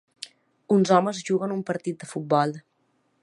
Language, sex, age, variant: Catalan, female, 30-39, Balear